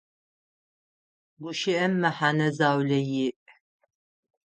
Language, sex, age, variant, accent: Adyghe, female, 50-59, Адыгабзэ (Кирил, пстэумэ зэдыряе), Кıэмгуй (Çemguy)